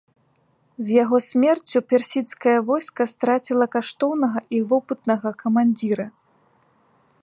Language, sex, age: Belarusian, female, 30-39